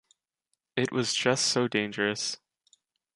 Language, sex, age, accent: English, male, 19-29, West Indies and Bermuda (Bahamas, Bermuda, Jamaica, Trinidad)